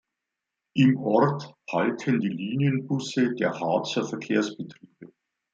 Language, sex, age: German, male, 60-69